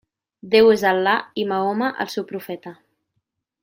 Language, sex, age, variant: Catalan, female, 19-29, Central